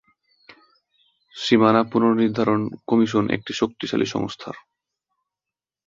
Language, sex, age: Bengali, male, 19-29